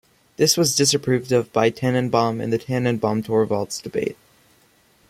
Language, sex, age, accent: English, male, under 19, United States English